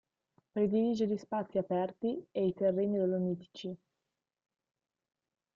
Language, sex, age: Italian, female, 19-29